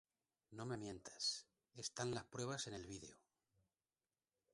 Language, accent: Spanish, España: Centro-Sur peninsular (Madrid, Toledo, Castilla-La Mancha)